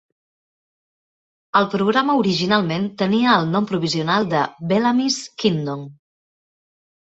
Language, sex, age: Catalan, female, 40-49